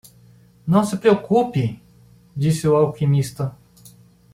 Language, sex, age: Portuguese, male, 40-49